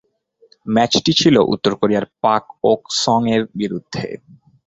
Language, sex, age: Bengali, male, 19-29